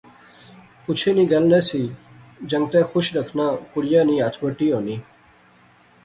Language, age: Pahari-Potwari, 30-39